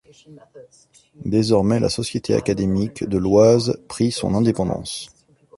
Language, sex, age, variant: French, male, 30-39, Français de métropole